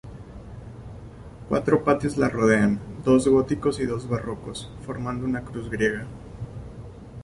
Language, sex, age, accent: Spanish, female, 30-39, México